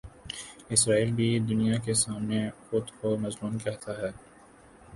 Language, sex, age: Urdu, male, 19-29